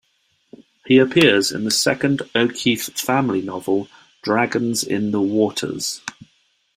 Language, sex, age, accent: English, male, 30-39, England English